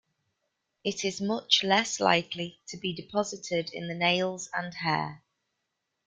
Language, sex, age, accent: English, female, 40-49, England English